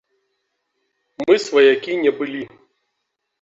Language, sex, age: Belarusian, male, 30-39